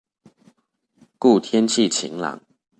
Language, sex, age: Chinese, male, under 19